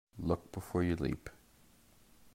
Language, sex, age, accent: English, male, 50-59, United States English